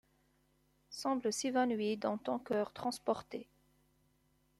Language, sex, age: French, female, 40-49